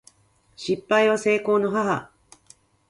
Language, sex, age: Japanese, female, 40-49